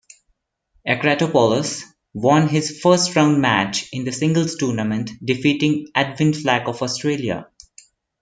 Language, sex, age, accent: English, male, 19-29, India and South Asia (India, Pakistan, Sri Lanka)